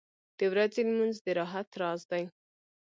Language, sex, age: Pashto, female, 19-29